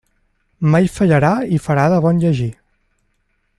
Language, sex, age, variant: Catalan, male, 19-29, Central